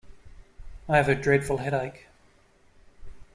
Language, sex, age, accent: English, male, 50-59, Australian English